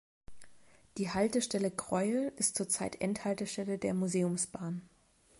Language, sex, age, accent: German, female, 30-39, Deutschland Deutsch